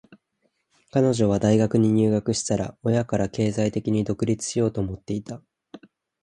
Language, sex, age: Japanese, male, 19-29